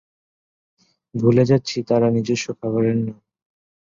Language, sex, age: Bengali, male, 19-29